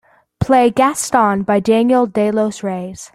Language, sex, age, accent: English, female, under 19, United States English